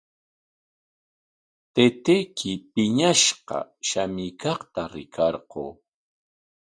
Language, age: Corongo Ancash Quechua, 50-59